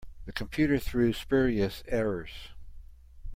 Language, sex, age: English, male, 70-79